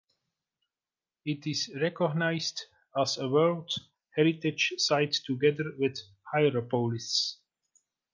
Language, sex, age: English, male, 40-49